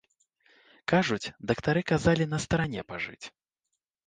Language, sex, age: Belarusian, male, 19-29